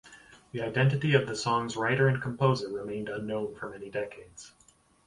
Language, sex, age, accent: English, male, 30-39, Canadian English